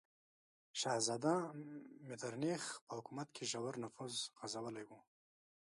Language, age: Pashto, 19-29